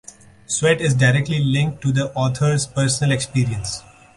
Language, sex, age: English, male, 40-49